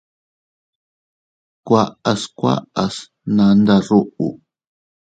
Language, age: Teutila Cuicatec, 30-39